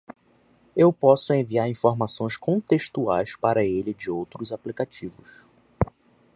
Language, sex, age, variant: Portuguese, male, 19-29, Portuguese (Brasil)